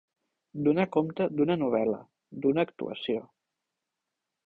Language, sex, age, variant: Catalan, male, 19-29, Central